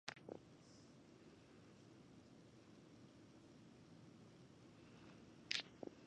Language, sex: English, female